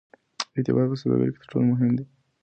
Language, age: Pashto, under 19